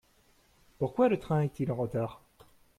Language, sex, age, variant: French, male, 30-39, Français de métropole